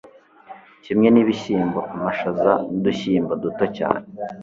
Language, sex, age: Kinyarwanda, male, 19-29